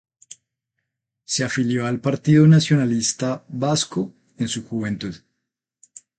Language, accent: Spanish, Andino-Pacífico: Colombia, Perú, Ecuador, oeste de Bolivia y Venezuela andina